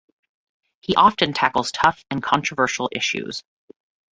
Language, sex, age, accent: English, female, 30-39, United States English